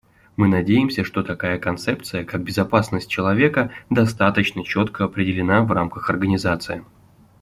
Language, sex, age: Russian, male, 30-39